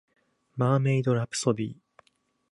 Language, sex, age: Japanese, male, 19-29